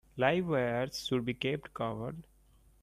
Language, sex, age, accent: English, male, 19-29, India and South Asia (India, Pakistan, Sri Lanka)